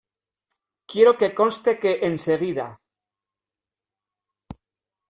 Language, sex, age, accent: Spanish, male, 40-49, España: Norte peninsular (Asturias, Castilla y León, Cantabria, País Vasco, Navarra, Aragón, La Rioja, Guadalajara, Cuenca)